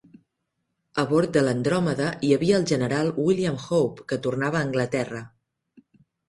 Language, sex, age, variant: Catalan, female, 30-39, Central